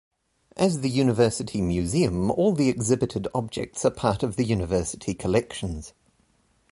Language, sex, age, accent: English, male, 30-39, New Zealand English